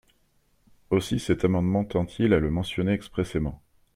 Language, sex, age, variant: French, male, 30-39, Français de métropole